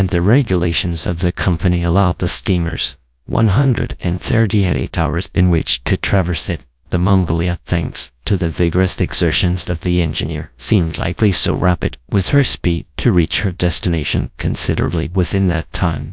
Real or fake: fake